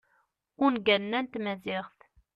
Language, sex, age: Kabyle, female, 19-29